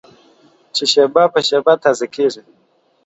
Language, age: Pashto, 30-39